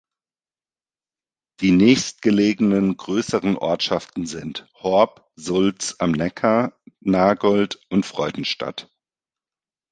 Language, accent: German, Deutschland Deutsch